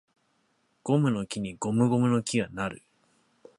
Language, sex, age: Japanese, male, 19-29